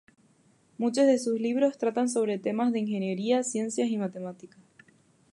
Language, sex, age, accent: Spanish, female, 19-29, España: Islas Canarias